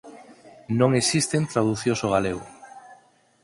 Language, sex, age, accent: Galician, male, 40-49, Normativo (estándar)